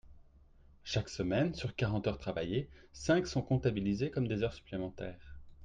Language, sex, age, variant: French, male, 30-39, Français de métropole